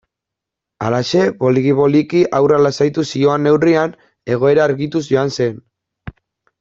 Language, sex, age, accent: Basque, male, 19-29, Mendebalekoa (Araba, Bizkaia, Gipuzkoako mendebaleko herri batzuk)